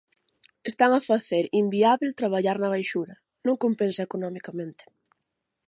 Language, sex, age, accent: Galician, female, 30-39, Central (gheada); Normativo (estándar)